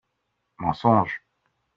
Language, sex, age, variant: French, male, 50-59, Français de métropole